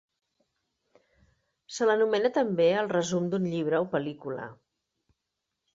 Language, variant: Catalan, Central